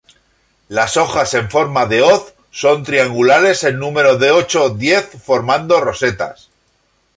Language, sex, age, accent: Spanish, male, 40-49, España: Centro-Sur peninsular (Madrid, Toledo, Castilla-La Mancha)